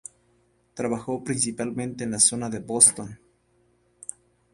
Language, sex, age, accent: Spanish, male, 19-29, México